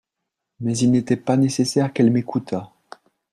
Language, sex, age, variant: French, male, 40-49, Français de métropole